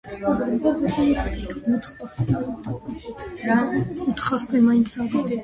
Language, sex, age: Georgian, female, under 19